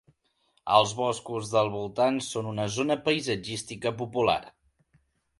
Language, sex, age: Catalan, male, 19-29